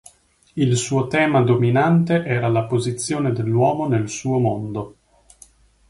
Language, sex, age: Italian, male, 30-39